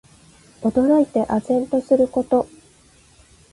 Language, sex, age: Japanese, female, 30-39